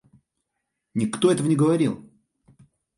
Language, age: Russian, 19-29